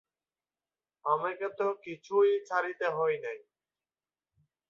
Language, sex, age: Bengali, male, 19-29